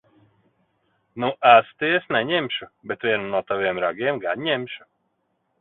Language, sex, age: Latvian, male, 30-39